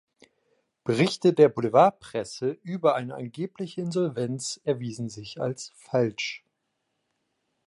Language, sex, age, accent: German, male, 19-29, Deutschland Deutsch